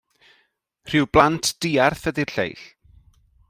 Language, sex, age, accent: Welsh, male, 40-49, Y Deyrnas Unedig Cymraeg